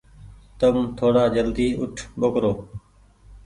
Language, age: Goaria, 19-29